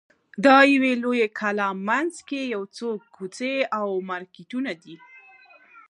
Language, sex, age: Pashto, female, 19-29